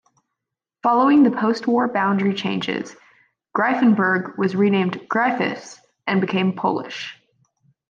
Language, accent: English, United States English